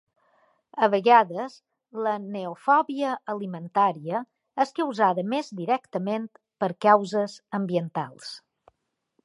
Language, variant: Catalan, Balear